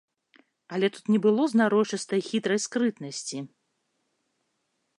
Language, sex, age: Belarusian, female, 30-39